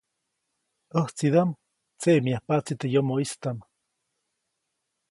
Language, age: Copainalá Zoque, 19-29